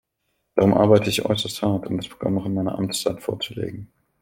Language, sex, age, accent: German, male, 19-29, Deutschland Deutsch